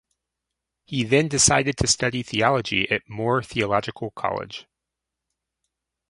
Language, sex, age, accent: English, male, 30-39, United States English